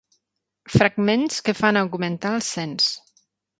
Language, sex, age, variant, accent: Catalan, female, 50-59, Nord-Occidental, Tortosí